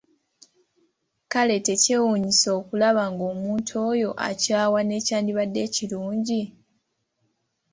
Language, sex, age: Ganda, female, 19-29